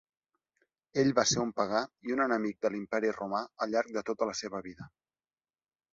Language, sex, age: Catalan, male, 19-29